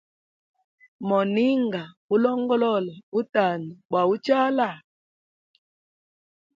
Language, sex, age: Hemba, female, 30-39